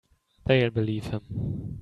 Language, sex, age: English, male, 19-29